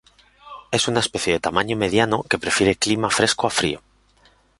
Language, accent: Spanish, España: Centro-Sur peninsular (Madrid, Toledo, Castilla-La Mancha)